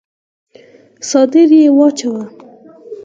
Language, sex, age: Pashto, female, under 19